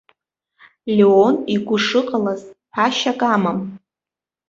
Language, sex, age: Abkhazian, female, 19-29